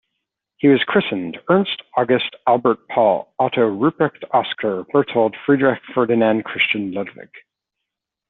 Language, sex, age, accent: English, male, 40-49, Canadian English